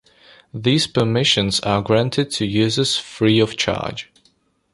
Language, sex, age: English, male, under 19